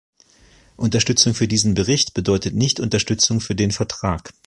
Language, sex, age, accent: German, male, 40-49, Deutschland Deutsch